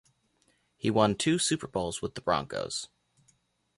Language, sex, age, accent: English, male, 19-29, United States English